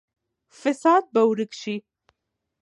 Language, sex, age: Pashto, female, under 19